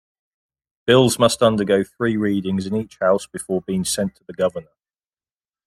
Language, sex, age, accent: English, male, 30-39, England English